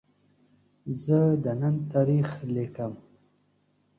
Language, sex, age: Pashto, male, 19-29